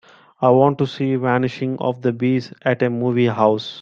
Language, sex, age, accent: English, male, 19-29, India and South Asia (India, Pakistan, Sri Lanka)